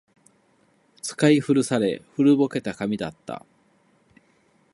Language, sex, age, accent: Japanese, male, 30-39, 関西弁